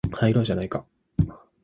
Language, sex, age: Japanese, male, 19-29